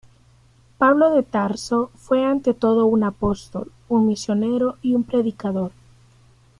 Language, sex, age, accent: Spanish, female, 30-39, América central